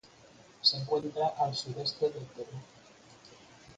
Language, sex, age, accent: Spanish, male, 50-59, España: Norte peninsular (Asturias, Castilla y León, Cantabria, País Vasco, Navarra, Aragón, La Rioja, Guadalajara, Cuenca)